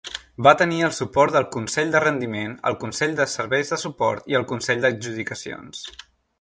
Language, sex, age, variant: Catalan, male, 19-29, Central